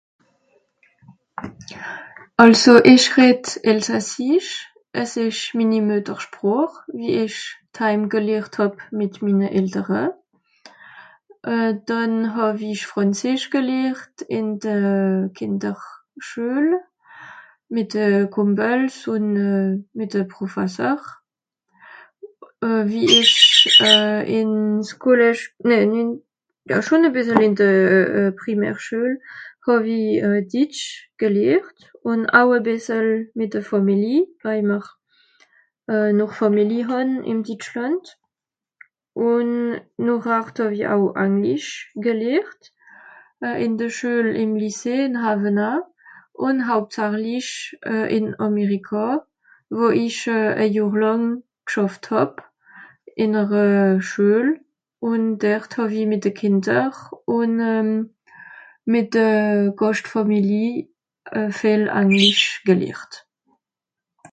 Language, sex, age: Swiss German, female, 30-39